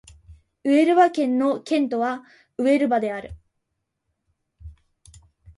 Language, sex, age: Japanese, female, under 19